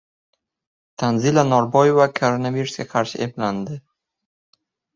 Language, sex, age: Uzbek, male, under 19